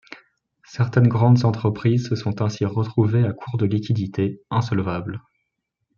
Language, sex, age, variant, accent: French, male, 19-29, Français d'Europe, Français de Suisse